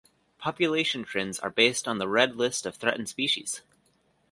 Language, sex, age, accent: English, male, 19-29, United States English